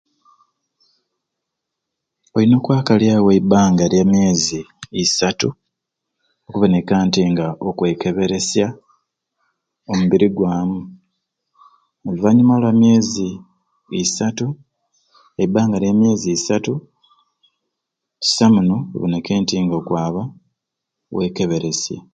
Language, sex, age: Ruuli, male, 40-49